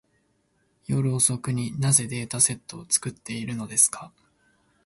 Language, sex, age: Japanese, male, 19-29